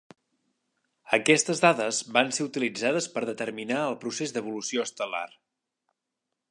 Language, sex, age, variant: Catalan, male, 40-49, Central